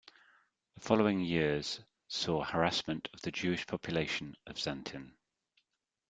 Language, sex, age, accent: English, male, 40-49, England English